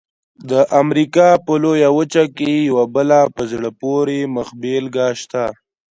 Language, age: Pashto, under 19